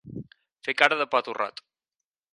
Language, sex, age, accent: Catalan, male, 19-29, Garrotxi